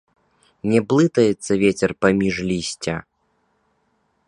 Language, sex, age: Belarusian, male, 19-29